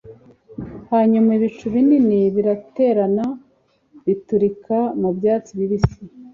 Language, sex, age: Kinyarwanda, female, 30-39